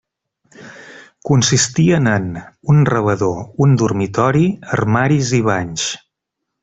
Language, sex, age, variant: Catalan, male, 30-39, Central